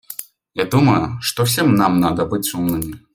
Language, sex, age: Russian, male, under 19